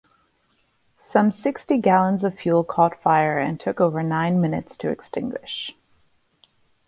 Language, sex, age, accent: English, female, 30-39, United States English